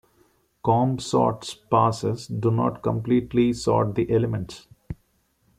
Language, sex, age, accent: English, male, 19-29, India and South Asia (India, Pakistan, Sri Lanka)